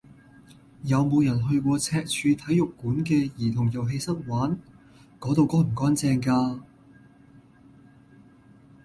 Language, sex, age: Cantonese, male, 19-29